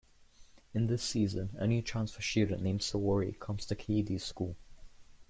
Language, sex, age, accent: English, male, under 19, England English